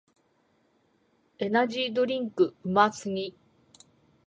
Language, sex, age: Japanese, female, 50-59